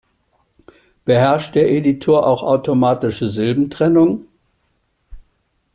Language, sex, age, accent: German, male, 70-79, Deutschland Deutsch